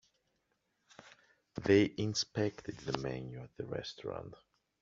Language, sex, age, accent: English, male, 30-39, England English